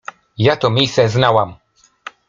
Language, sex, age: Polish, male, 40-49